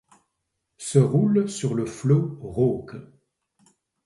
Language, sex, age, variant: French, male, 60-69, Français de métropole